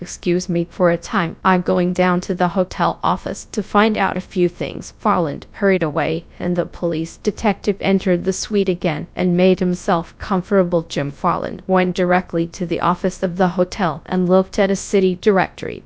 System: TTS, GradTTS